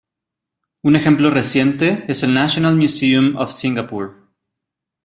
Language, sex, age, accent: Spanish, male, 30-39, México